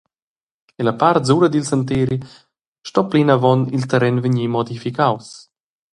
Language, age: Romansh, 19-29